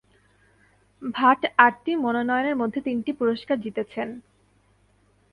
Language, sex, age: Bengali, female, 19-29